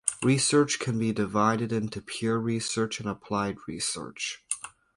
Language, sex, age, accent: English, male, under 19, Canadian English